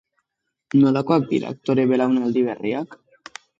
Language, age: Basque, under 19